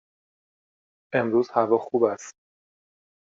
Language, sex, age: Persian, male, 30-39